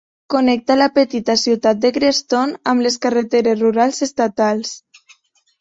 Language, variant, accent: Catalan, Septentrional, septentrional